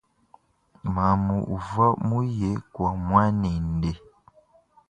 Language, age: Luba-Lulua, 19-29